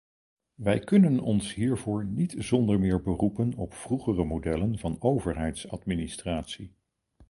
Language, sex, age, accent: Dutch, male, 60-69, Nederlands Nederlands